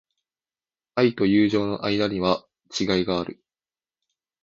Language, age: Japanese, under 19